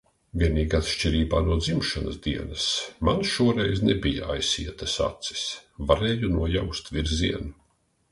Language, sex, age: Latvian, male, 60-69